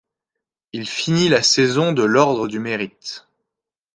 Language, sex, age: French, male, 19-29